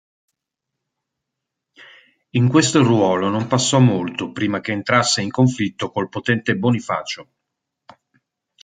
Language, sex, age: Italian, male, 50-59